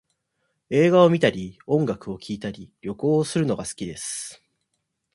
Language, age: Japanese, 19-29